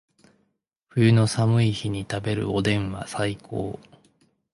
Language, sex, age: Japanese, male, 19-29